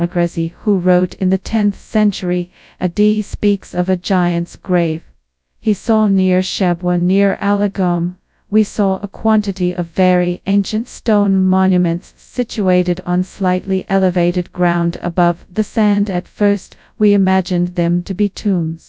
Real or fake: fake